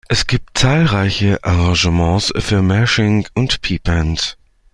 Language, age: German, 30-39